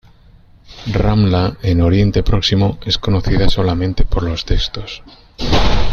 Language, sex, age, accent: Spanish, male, 50-59, España: Norte peninsular (Asturias, Castilla y León, Cantabria, País Vasco, Navarra, Aragón, La Rioja, Guadalajara, Cuenca)